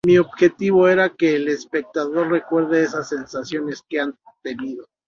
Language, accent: Spanish, México